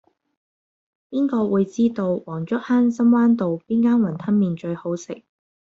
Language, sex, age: Cantonese, female, 30-39